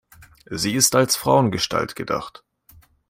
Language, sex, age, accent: German, male, 19-29, Deutschland Deutsch